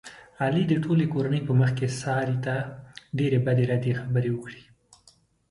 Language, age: Pashto, 30-39